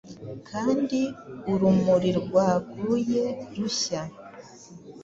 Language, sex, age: Kinyarwanda, female, 40-49